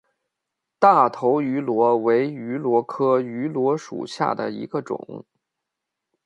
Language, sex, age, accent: Chinese, male, 30-39, 出生地：北京市